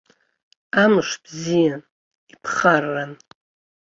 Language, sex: Abkhazian, female